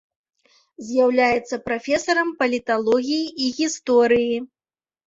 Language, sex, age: Belarusian, female, 30-39